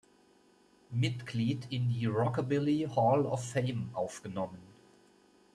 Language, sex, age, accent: German, male, 50-59, Deutschland Deutsch